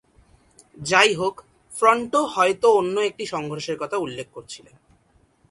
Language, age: Bengali, 19-29